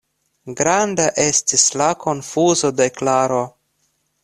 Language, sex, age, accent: Esperanto, male, 19-29, Internacia